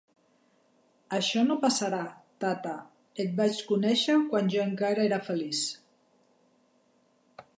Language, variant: Catalan, Central